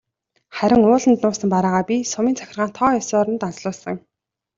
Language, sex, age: Mongolian, female, 19-29